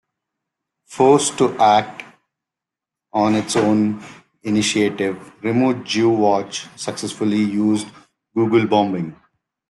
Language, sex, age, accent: English, male, 30-39, England English